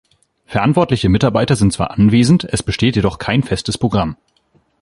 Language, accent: German, Deutschland Deutsch